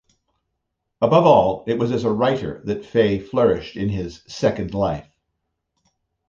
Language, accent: English, United States English